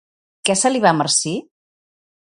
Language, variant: Catalan, Central